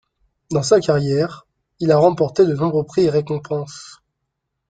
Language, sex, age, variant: French, male, 19-29, Français de métropole